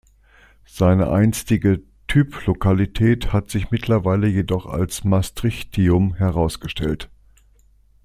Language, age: German, 60-69